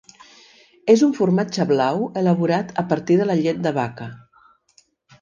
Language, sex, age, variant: Catalan, female, 40-49, Central